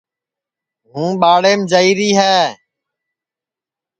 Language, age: Sansi, 19-29